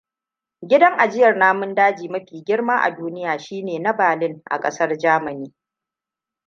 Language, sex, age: Hausa, female, 30-39